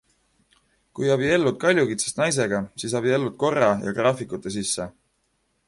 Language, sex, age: Estonian, male, 19-29